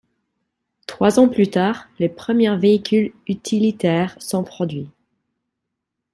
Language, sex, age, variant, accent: French, female, 30-39, Français d'Amérique du Nord, Français des États-Unis